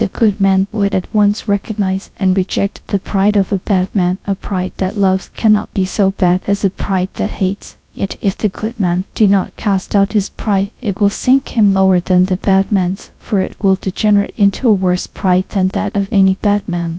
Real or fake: fake